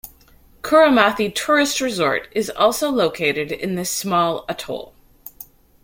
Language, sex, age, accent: English, female, 40-49, United States English